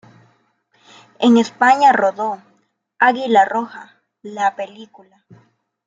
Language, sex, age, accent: Spanish, female, under 19, Andino-Pacífico: Colombia, Perú, Ecuador, oeste de Bolivia y Venezuela andina